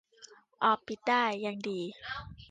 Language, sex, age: Thai, female, 19-29